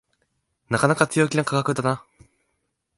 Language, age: Japanese, 19-29